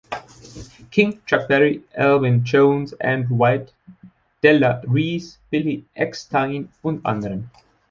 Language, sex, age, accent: German, male, 50-59, Deutschland Deutsch